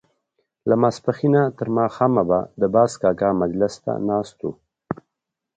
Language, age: Pashto, 19-29